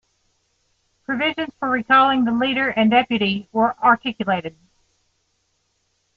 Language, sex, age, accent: English, female, 40-49, United States English